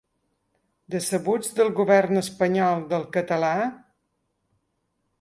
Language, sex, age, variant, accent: Catalan, female, 50-59, Balear, menorquí